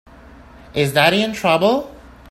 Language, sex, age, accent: English, male, 19-29, Canadian English